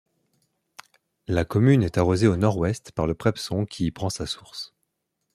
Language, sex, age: French, male, 19-29